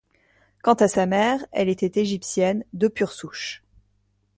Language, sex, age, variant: French, female, 19-29, Français de métropole